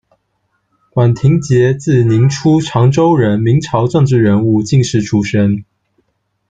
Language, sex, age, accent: Chinese, male, 19-29, 出生地：福建省